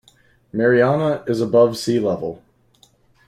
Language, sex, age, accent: English, male, 19-29, United States English